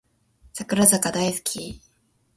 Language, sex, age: Japanese, female, 19-29